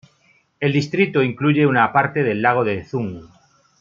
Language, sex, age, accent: Spanish, male, 40-49, España: Norte peninsular (Asturias, Castilla y León, Cantabria, País Vasco, Navarra, Aragón, La Rioja, Guadalajara, Cuenca)